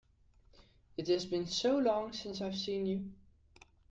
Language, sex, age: English, male, under 19